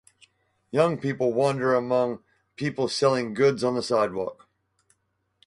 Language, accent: English, United States English